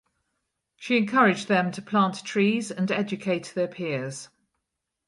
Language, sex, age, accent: English, female, 50-59, Welsh English